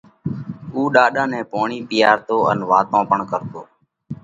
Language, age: Parkari Koli, 30-39